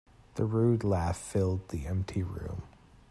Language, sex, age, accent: English, male, 30-39, United States English